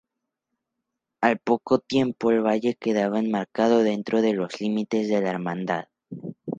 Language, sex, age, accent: Spanish, male, under 19, México